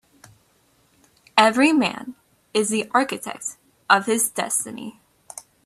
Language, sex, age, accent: English, female, 19-29, United States English